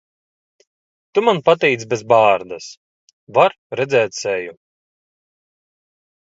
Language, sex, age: Latvian, male, 30-39